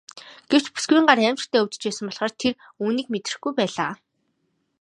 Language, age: Mongolian, 19-29